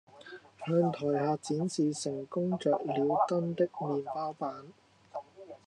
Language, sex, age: Cantonese, male, 19-29